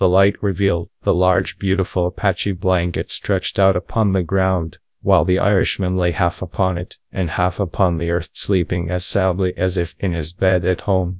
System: TTS, GradTTS